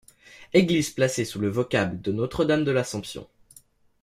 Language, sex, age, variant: French, male, under 19, Français de métropole